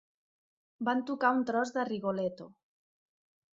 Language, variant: Catalan, Central